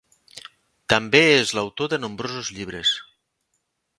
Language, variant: Catalan, Nord-Occidental